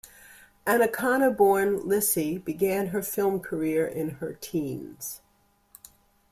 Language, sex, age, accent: English, female, 60-69, United States English